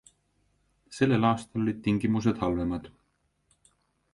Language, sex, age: Estonian, male, 19-29